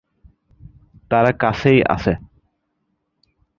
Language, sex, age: Bengali, male, 19-29